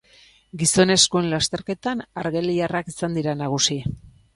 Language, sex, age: Basque, female, 40-49